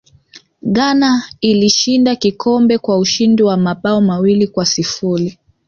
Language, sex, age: Swahili, female, 19-29